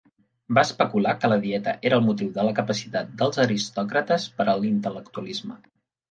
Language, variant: Catalan, Central